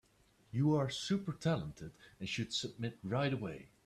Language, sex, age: English, male, 19-29